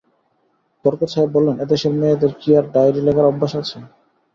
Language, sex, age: Bengali, male, 19-29